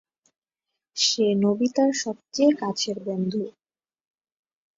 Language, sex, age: Bengali, female, 19-29